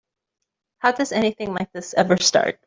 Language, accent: English, United States English